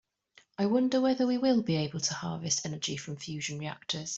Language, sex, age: English, female, 30-39